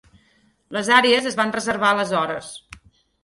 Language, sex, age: Catalan, female, 50-59